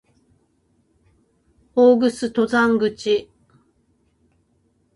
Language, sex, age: Japanese, female, 50-59